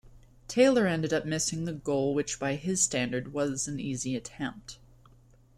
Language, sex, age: English, female, 19-29